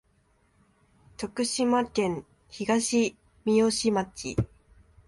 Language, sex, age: Japanese, female, 19-29